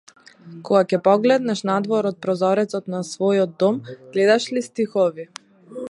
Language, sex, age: Macedonian, female, 19-29